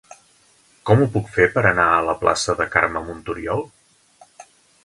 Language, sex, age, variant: Catalan, male, 50-59, Central